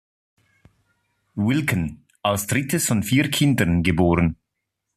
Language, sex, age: German, male, 30-39